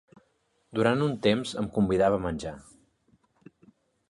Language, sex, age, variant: Catalan, male, 30-39, Central